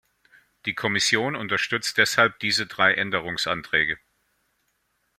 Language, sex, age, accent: German, male, 40-49, Deutschland Deutsch